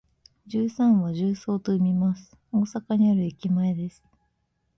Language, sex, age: Japanese, female, 19-29